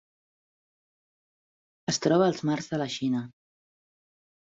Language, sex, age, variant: Catalan, female, 40-49, Central